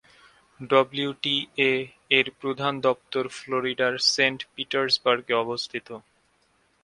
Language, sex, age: Bengali, male, 19-29